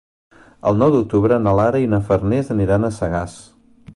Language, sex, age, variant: Catalan, male, 40-49, Central